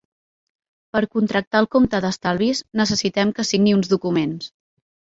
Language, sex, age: Catalan, female, 19-29